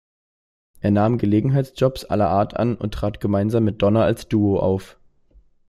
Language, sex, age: German, male, 19-29